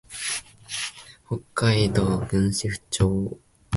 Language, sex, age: Japanese, male, 19-29